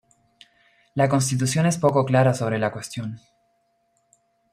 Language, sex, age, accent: Spanish, male, 19-29, Rioplatense: Argentina, Uruguay, este de Bolivia, Paraguay